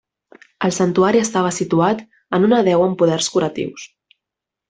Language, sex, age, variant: Catalan, female, 19-29, Central